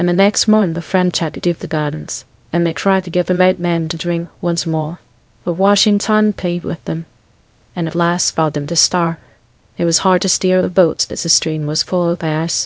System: TTS, VITS